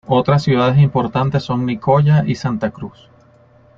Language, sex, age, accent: Spanish, male, 30-39, Andino-Pacífico: Colombia, Perú, Ecuador, oeste de Bolivia y Venezuela andina